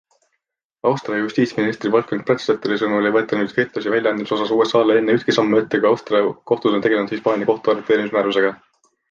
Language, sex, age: Estonian, male, 19-29